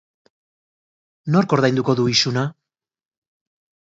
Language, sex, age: Basque, male, 30-39